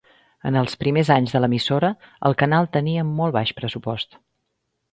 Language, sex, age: Catalan, female, 50-59